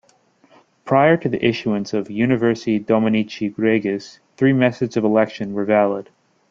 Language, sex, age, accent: English, male, 19-29, United States English